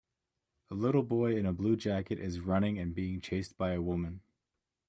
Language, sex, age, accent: English, male, 19-29, United States English